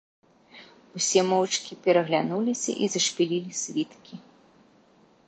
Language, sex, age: Belarusian, female, 30-39